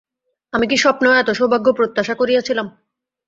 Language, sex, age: Bengali, female, 19-29